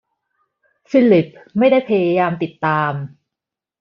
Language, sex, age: Thai, female, 30-39